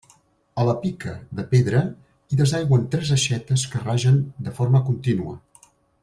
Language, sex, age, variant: Catalan, male, 60-69, Central